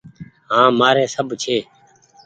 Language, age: Goaria, 30-39